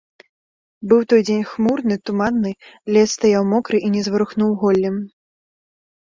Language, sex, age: Belarusian, male, under 19